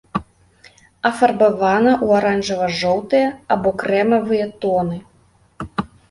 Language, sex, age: Belarusian, female, 19-29